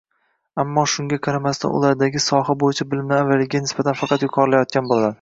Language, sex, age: Uzbek, male, 19-29